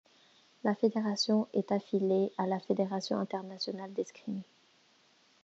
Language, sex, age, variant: French, female, under 19, Français de métropole